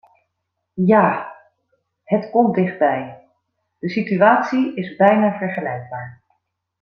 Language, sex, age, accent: Dutch, female, 40-49, Nederlands Nederlands